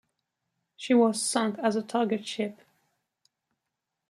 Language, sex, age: English, female, 30-39